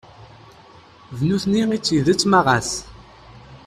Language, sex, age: Kabyle, male, 30-39